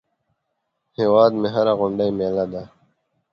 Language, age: Pashto, under 19